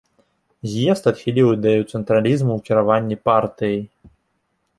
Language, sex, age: Belarusian, male, 19-29